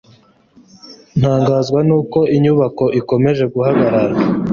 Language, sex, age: Kinyarwanda, male, 19-29